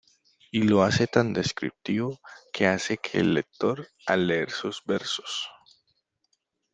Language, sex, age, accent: Spanish, male, 19-29, Andino-Pacífico: Colombia, Perú, Ecuador, oeste de Bolivia y Venezuela andina